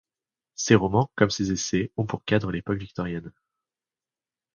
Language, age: French, 30-39